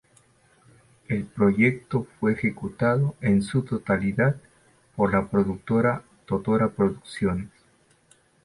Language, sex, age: Spanish, male, 50-59